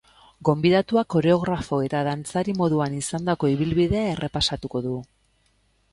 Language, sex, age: Basque, female, 40-49